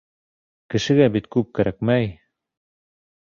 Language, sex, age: Bashkir, male, 19-29